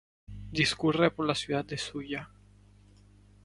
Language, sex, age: Spanish, male, 19-29